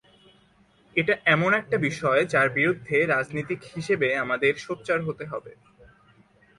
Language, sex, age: Bengali, male, 19-29